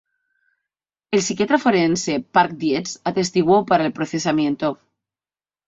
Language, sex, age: Spanish, female, 50-59